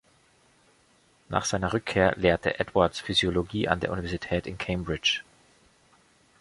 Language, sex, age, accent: German, male, 40-49, Deutschland Deutsch